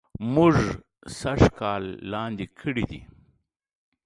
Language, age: Pashto, 40-49